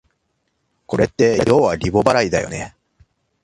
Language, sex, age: Japanese, male, 30-39